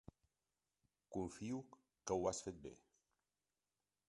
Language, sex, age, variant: Catalan, male, 60-69, Central